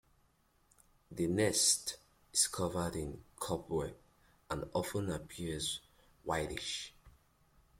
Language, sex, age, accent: English, male, 19-29, England English